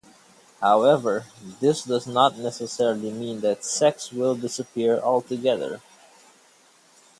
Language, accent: English, West Indies and Bermuda (Bahamas, Bermuda, Jamaica, Trinidad)